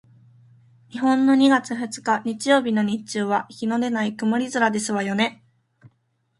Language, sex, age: Japanese, female, 19-29